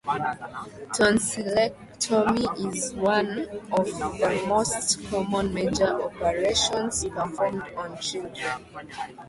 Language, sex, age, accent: English, female, 19-29, United States English